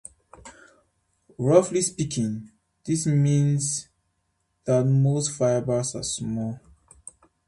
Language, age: English, 19-29